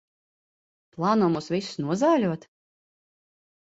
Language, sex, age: Latvian, female, 30-39